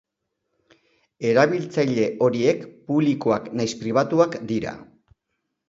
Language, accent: Basque, Mendebalekoa (Araba, Bizkaia, Gipuzkoako mendebaleko herri batzuk)